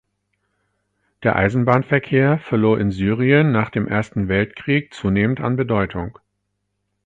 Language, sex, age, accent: German, male, 40-49, Deutschland Deutsch